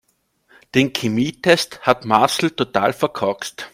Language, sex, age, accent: German, male, 30-39, Österreichisches Deutsch